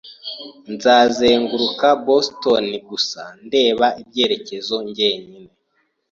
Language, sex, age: Kinyarwanda, male, 19-29